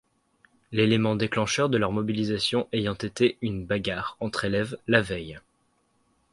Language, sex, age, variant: French, male, 19-29, Français de métropole